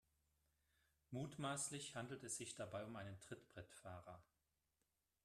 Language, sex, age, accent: German, male, 50-59, Deutschland Deutsch